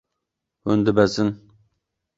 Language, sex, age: Kurdish, male, 19-29